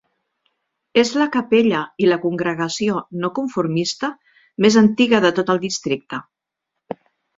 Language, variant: Catalan, Central